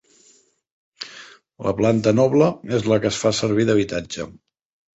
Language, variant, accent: Catalan, Central, central